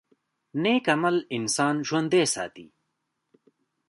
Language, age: Pashto, 19-29